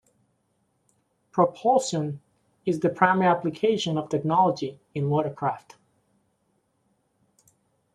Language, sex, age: English, male, 40-49